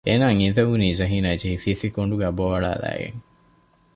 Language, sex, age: Divehi, male, 19-29